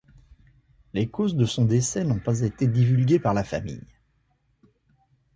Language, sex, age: French, male, 40-49